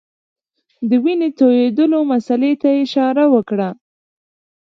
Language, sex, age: Pashto, female, 19-29